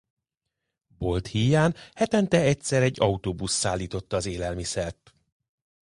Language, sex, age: Hungarian, male, 40-49